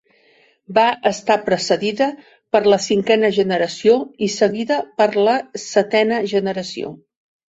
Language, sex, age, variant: Catalan, female, 50-59, Central